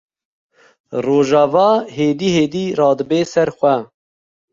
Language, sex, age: Kurdish, male, 30-39